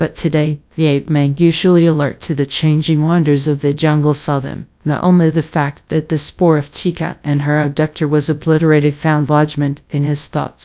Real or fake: fake